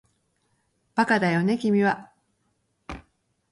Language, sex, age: Japanese, female, 50-59